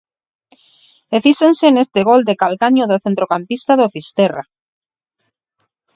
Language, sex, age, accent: Galician, female, 40-49, Normativo (estándar)